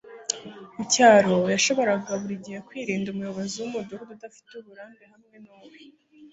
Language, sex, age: Kinyarwanda, female, 19-29